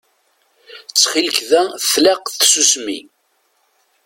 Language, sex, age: Kabyle, female, 60-69